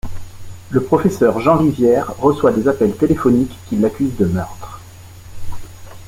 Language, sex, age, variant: French, male, 40-49, Français de métropole